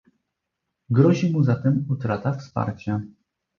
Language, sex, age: Polish, male, 30-39